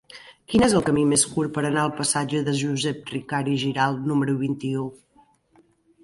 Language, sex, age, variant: Catalan, female, 40-49, Central